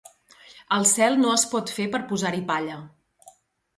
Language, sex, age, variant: Catalan, female, 40-49, Central